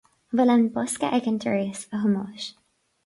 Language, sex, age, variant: Irish, female, 19-29, Gaeilge na Mumhan